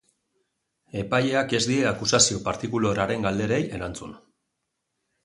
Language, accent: Basque, Mendebalekoa (Araba, Bizkaia, Gipuzkoako mendebaleko herri batzuk)